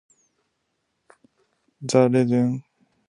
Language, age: English, 19-29